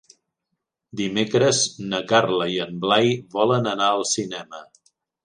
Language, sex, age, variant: Catalan, male, 60-69, Central